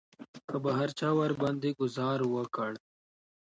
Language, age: Pashto, 30-39